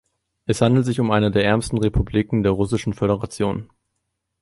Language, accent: German, Deutschland Deutsch